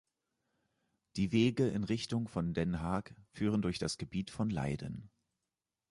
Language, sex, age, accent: German, male, 30-39, Deutschland Deutsch